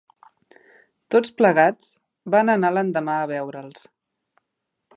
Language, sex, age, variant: Catalan, female, 30-39, Central